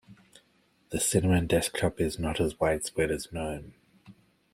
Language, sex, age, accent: English, male, 30-39, Australian English